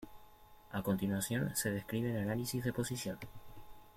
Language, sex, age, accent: Spanish, male, 19-29, Chileno: Chile, Cuyo